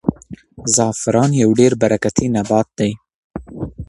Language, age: Pashto, under 19